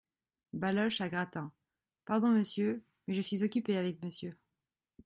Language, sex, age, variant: French, female, 19-29, Français de métropole